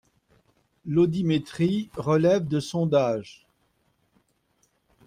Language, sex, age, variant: French, male, 60-69, Français de métropole